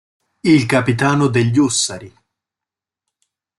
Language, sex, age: Italian, male, 40-49